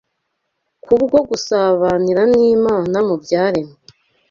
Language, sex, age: Kinyarwanda, female, 19-29